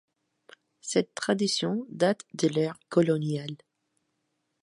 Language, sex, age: French, female, 19-29